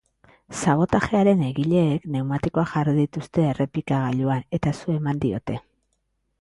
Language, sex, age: Basque, female, 40-49